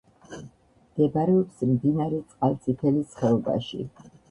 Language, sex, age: Georgian, female, 70-79